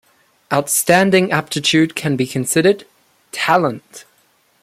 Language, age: English, under 19